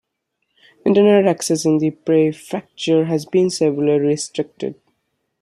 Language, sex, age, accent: English, male, under 19, India and South Asia (India, Pakistan, Sri Lanka)